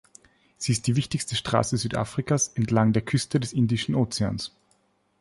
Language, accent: German, Österreichisches Deutsch